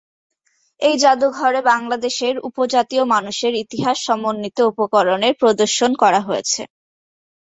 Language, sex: Bengali, female